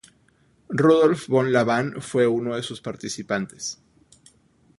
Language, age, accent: Spanish, 30-39, Andino-Pacífico: Colombia, Perú, Ecuador, oeste de Bolivia y Venezuela andina; Peru